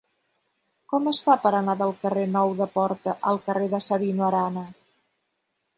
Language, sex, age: Catalan, female, 60-69